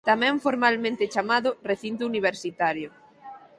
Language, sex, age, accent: Galician, female, 19-29, Normativo (estándar)